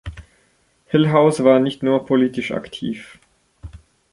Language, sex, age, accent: German, male, 30-39, Deutschland Deutsch